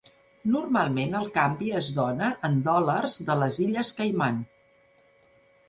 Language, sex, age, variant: Catalan, female, 50-59, Central